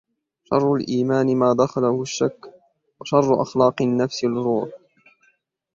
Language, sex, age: Arabic, male, 19-29